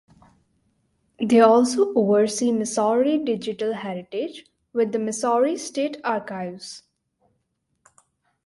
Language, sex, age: English, female, 19-29